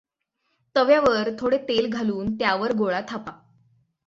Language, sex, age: Marathi, female, 19-29